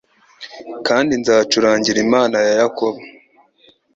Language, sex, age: Kinyarwanda, male, 19-29